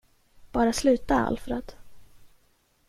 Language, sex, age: Swedish, female, 19-29